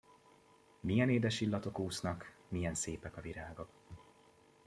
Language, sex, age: Hungarian, male, 19-29